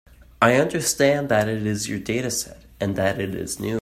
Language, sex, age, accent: English, male, under 19, United States English